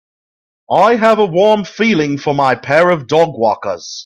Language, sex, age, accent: English, male, 40-49, Canadian English